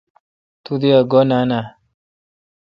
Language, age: Kalkoti, 19-29